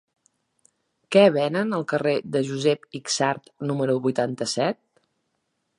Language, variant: Catalan, Central